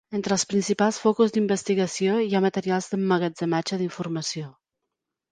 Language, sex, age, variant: Catalan, female, 40-49, Central